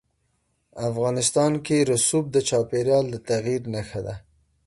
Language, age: Pashto, 30-39